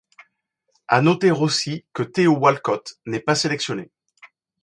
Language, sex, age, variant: French, male, 40-49, Français de métropole